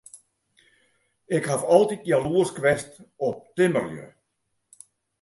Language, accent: Western Frisian, Klaaifrysk